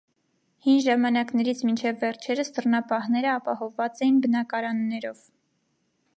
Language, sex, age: Armenian, female, 19-29